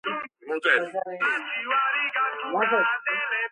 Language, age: Georgian, 90+